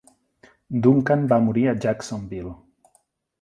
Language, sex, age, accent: Catalan, male, 40-49, central; nord-occidental